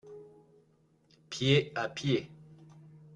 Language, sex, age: French, male, 60-69